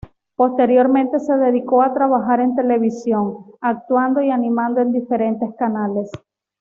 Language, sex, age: Spanish, female, 30-39